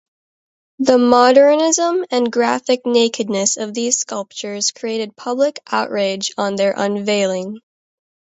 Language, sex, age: English, female, under 19